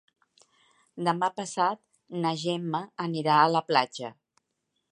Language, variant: Catalan, Central